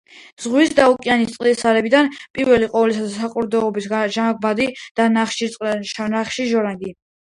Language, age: Georgian, under 19